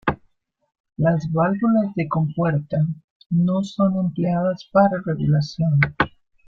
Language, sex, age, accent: Spanish, female, 60-69, América central